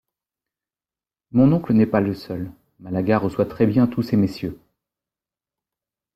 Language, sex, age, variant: French, male, 40-49, Français de métropole